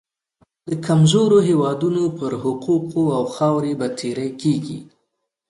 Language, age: Pashto, 30-39